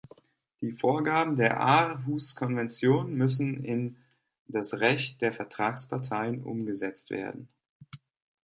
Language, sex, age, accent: German, male, 19-29, Deutschland Deutsch